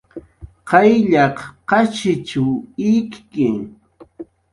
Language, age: Jaqaru, 40-49